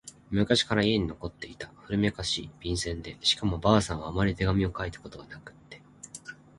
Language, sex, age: Japanese, male, 19-29